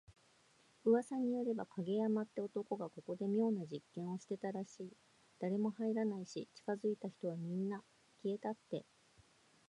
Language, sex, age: Japanese, female, 50-59